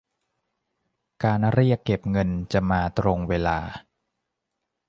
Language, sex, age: Thai, male, 19-29